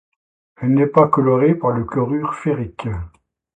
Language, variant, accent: French, Français d'Europe, Français de l'est de la France